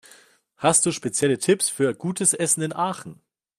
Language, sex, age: German, male, 19-29